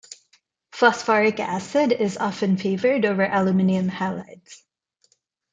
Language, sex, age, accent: English, female, 30-39, India and South Asia (India, Pakistan, Sri Lanka)